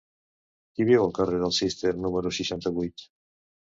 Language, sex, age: Catalan, male, 60-69